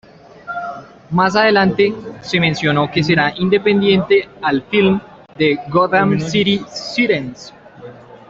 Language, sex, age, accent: Spanish, male, 19-29, Caribe: Cuba, Venezuela, Puerto Rico, República Dominicana, Panamá, Colombia caribeña, México caribeño, Costa del golfo de México